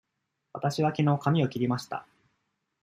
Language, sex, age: Japanese, male, 19-29